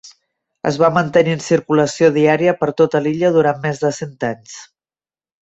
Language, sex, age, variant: Catalan, female, 50-59, Central